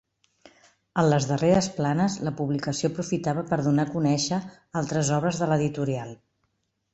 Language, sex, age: Catalan, female, 50-59